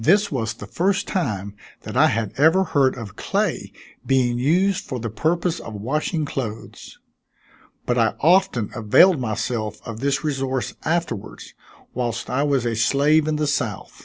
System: none